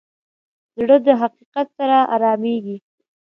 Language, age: Pashto, 30-39